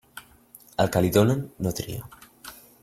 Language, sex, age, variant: Catalan, male, under 19, Central